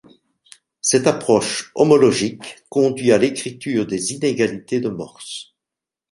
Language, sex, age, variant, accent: French, male, 60-69, Français d'Europe, Français de Belgique